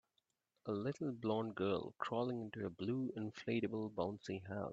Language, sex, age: English, male, 40-49